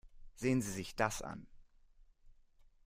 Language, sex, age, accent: German, male, 19-29, Deutschland Deutsch